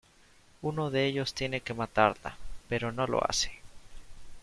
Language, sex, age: Spanish, male, 19-29